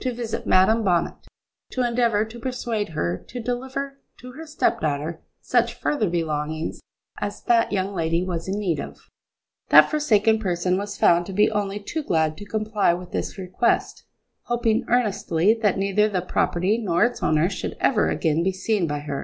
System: none